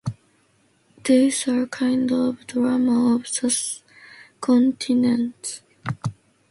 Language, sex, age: English, female, 19-29